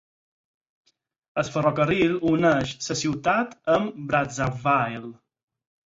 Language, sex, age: Catalan, male, 40-49